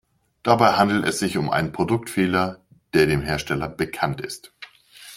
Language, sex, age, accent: German, male, 40-49, Deutschland Deutsch